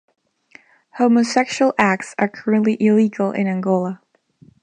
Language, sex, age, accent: English, female, 19-29, United States English